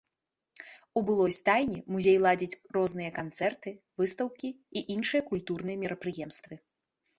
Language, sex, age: Belarusian, female, 19-29